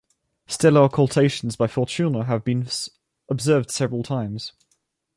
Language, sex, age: English, male, 19-29